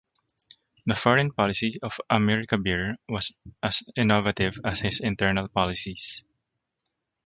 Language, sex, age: English, male, 19-29